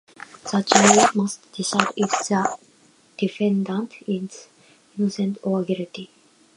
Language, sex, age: English, female, 19-29